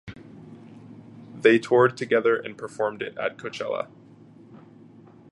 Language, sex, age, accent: English, male, 19-29, United States English